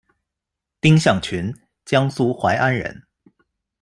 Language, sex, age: Chinese, male, 19-29